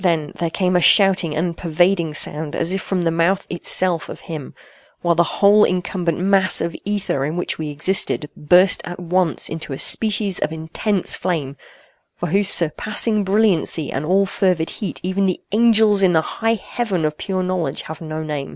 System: none